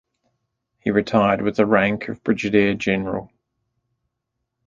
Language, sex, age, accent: English, male, 30-39, New Zealand English